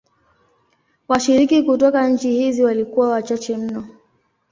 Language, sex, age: Swahili, female, 19-29